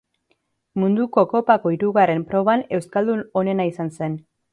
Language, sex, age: Basque, female, 30-39